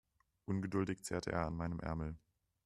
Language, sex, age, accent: German, male, 19-29, Deutschland Deutsch